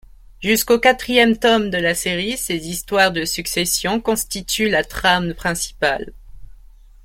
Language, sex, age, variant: French, male, under 19, Français de métropole